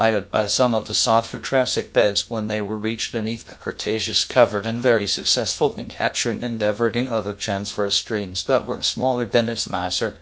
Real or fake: fake